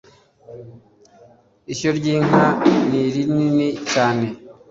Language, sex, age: Kinyarwanda, male, 40-49